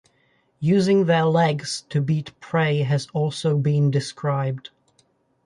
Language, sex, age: English, male, 19-29